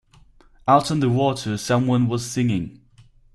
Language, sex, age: English, male, 19-29